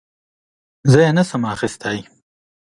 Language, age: Pashto, 19-29